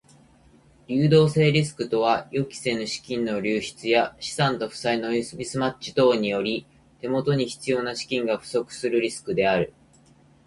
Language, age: Japanese, 30-39